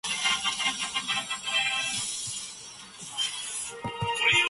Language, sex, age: English, male, 19-29